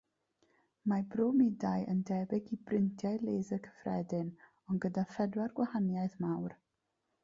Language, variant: Welsh, South-Western Welsh